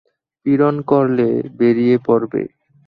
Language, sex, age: Bengali, male, under 19